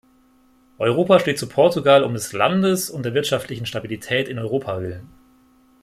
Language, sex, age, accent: German, male, 30-39, Deutschland Deutsch